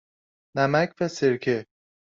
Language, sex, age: Persian, male, under 19